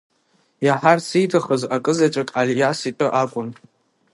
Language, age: Abkhazian, under 19